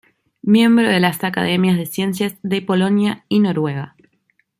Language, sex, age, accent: Spanish, female, 19-29, Rioplatense: Argentina, Uruguay, este de Bolivia, Paraguay